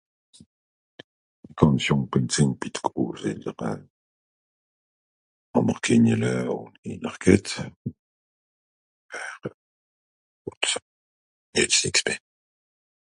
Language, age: Swiss German, 70-79